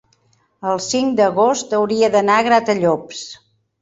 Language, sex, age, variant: Catalan, female, 70-79, Central